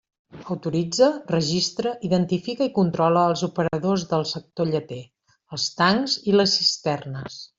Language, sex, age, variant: Catalan, female, 40-49, Central